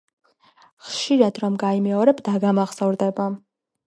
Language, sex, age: Georgian, female, 19-29